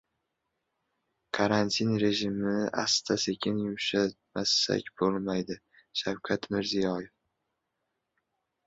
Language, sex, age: Uzbek, male, 19-29